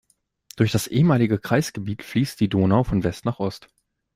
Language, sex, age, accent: German, male, 19-29, Deutschland Deutsch